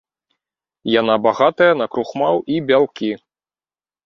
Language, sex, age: Belarusian, male, 30-39